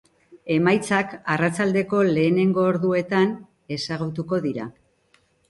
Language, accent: Basque, Erdialdekoa edo Nafarra (Gipuzkoa, Nafarroa)